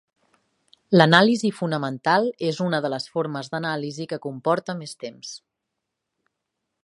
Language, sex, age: Catalan, female, 30-39